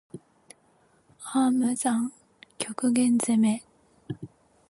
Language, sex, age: Japanese, female, 19-29